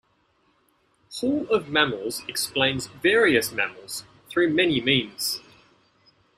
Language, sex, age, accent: English, male, 30-39, Australian English